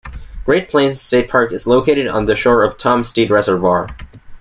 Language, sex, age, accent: English, male, under 19, United States English